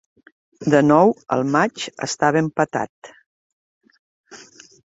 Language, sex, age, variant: Catalan, female, 50-59, Septentrional